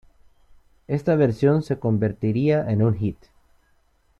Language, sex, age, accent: Spanish, male, 19-29, América central